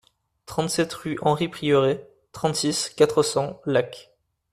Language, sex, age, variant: French, male, 19-29, Français d'Europe